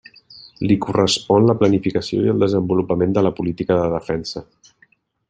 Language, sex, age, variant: Catalan, male, 40-49, Central